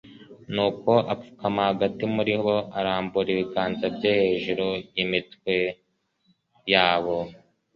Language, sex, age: Kinyarwanda, male, 19-29